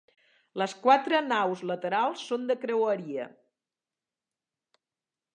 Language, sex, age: Catalan, female, 60-69